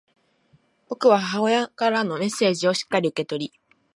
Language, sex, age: Japanese, female, 19-29